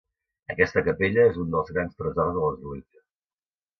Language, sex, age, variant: Catalan, male, 60-69, Central